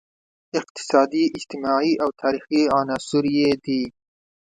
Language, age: Pashto, 19-29